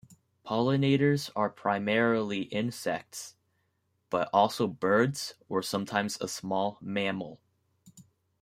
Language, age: English, 19-29